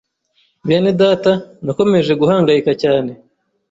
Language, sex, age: Kinyarwanda, male, 30-39